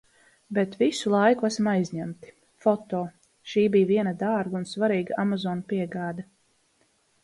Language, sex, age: Latvian, female, 30-39